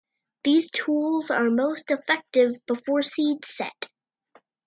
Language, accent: English, United States English